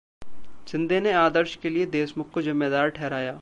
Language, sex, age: Hindi, male, 19-29